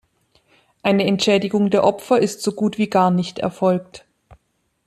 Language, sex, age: German, female, 40-49